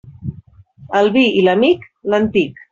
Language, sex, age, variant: Catalan, female, 40-49, Central